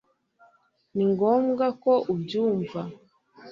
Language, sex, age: Kinyarwanda, female, 30-39